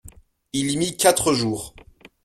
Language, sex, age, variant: French, male, 19-29, Français de métropole